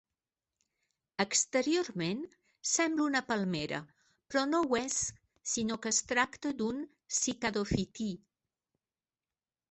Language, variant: Catalan, Septentrional